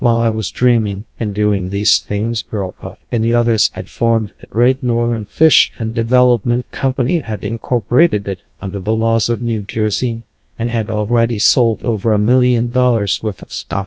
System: TTS, GlowTTS